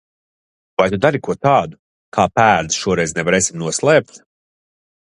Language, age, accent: Latvian, 30-39, nav